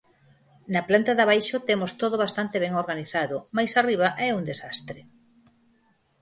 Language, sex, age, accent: Galician, female, 50-59, Normativo (estándar)